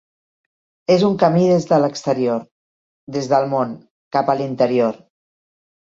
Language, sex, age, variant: Catalan, female, 40-49, Central